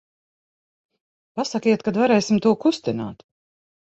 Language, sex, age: Latvian, female, 50-59